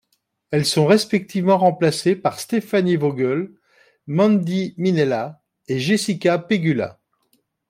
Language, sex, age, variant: French, male, 50-59, Français de métropole